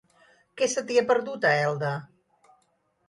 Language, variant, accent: Catalan, Central, central